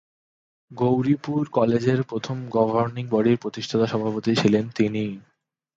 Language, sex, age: Bengali, male, 19-29